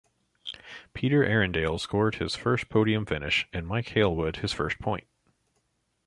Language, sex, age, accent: English, male, 30-39, United States English